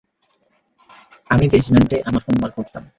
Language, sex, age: Bengali, male, 19-29